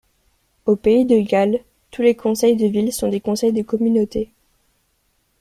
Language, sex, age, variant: French, female, under 19, Français de métropole